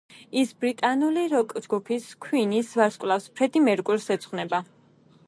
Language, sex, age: Georgian, female, 19-29